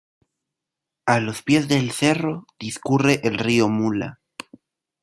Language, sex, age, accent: Spanish, male, 19-29, América central